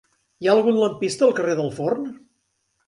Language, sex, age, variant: Catalan, male, 60-69, Central